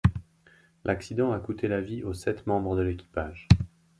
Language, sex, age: French, male, 40-49